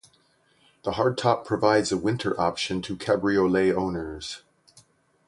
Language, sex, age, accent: English, male, 60-69, United States English